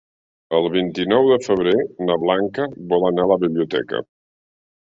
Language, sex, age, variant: Catalan, male, 60-69, Central